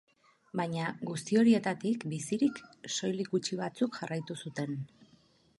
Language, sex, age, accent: Basque, female, 40-49, Erdialdekoa edo Nafarra (Gipuzkoa, Nafarroa)